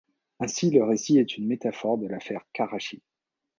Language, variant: French, Français de métropole